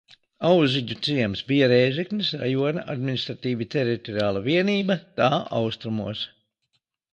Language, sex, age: Latvian, male, 50-59